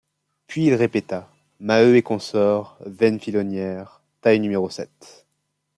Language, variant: French, Français de métropole